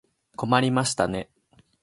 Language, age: Japanese, 19-29